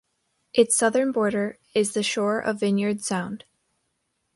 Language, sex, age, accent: English, female, under 19, United States English